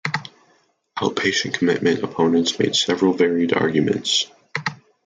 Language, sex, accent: English, male, United States English